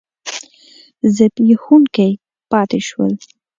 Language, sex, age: Pashto, female, 19-29